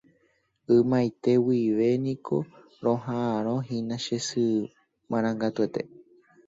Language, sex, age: Guarani, male, 19-29